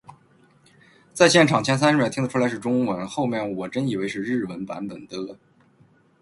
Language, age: Chinese, 30-39